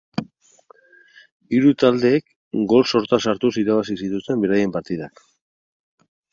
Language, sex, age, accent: Basque, male, 60-69, Mendebalekoa (Araba, Bizkaia, Gipuzkoako mendebaleko herri batzuk)